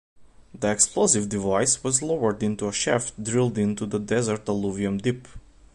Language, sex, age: English, male, 19-29